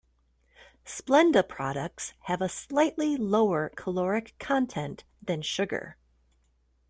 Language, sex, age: English, female, 50-59